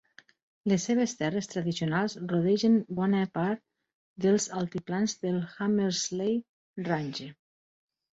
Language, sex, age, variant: Catalan, female, 50-59, Septentrional